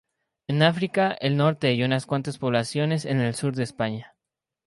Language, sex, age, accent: Spanish, male, 19-29, México